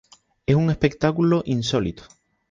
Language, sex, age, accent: Spanish, male, 19-29, España: Islas Canarias